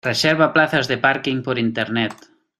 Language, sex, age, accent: Spanish, male, 30-39, España: Norte peninsular (Asturias, Castilla y León, Cantabria, País Vasco, Navarra, Aragón, La Rioja, Guadalajara, Cuenca)